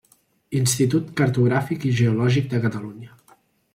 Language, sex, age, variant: Catalan, male, 19-29, Central